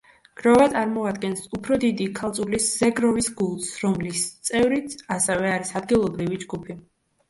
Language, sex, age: Georgian, female, under 19